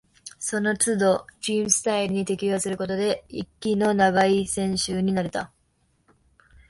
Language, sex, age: Japanese, female, under 19